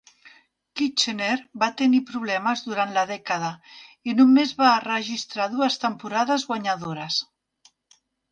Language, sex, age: Catalan, female, 50-59